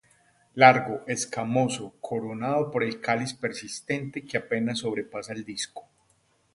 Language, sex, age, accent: Spanish, male, 30-39, Andino-Pacífico: Colombia, Perú, Ecuador, oeste de Bolivia y Venezuela andina